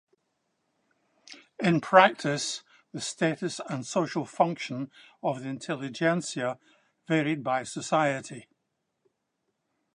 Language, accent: English, Scottish English